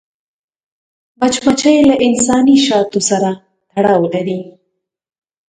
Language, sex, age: Pashto, female, 19-29